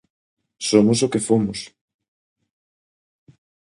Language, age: Galician, 30-39